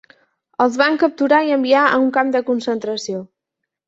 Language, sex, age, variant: Catalan, female, 30-39, Central